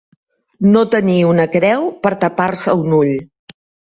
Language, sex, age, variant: Catalan, female, 70-79, Central